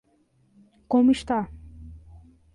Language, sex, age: Portuguese, female, 19-29